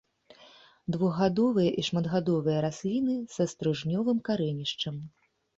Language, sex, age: Belarusian, female, 30-39